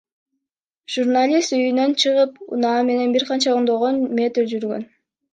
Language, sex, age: Kyrgyz, female, under 19